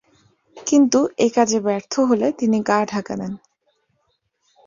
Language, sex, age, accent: Bengali, female, 30-39, Native